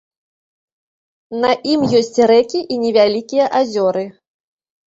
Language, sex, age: Belarusian, female, 30-39